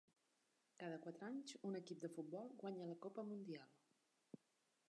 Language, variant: Catalan, Central